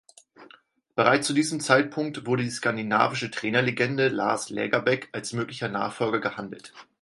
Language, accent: German, Deutschland Deutsch